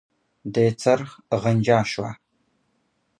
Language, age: Pashto, 30-39